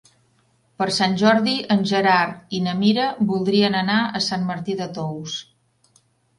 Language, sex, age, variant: Catalan, female, 50-59, Central